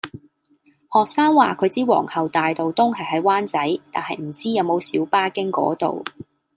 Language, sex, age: Cantonese, female, 19-29